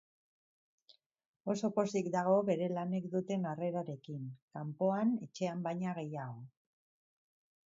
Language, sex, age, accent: Basque, female, 50-59, Mendebalekoa (Araba, Bizkaia, Gipuzkoako mendebaleko herri batzuk)